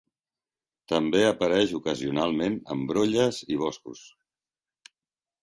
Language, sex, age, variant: Catalan, female, 40-49, Central